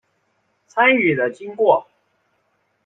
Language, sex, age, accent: Chinese, male, 19-29, 出生地：湖南省